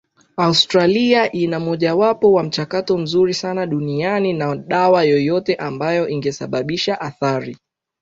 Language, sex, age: Swahili, male, 19-29